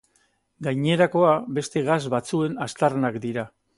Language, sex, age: Basque, male, 60-69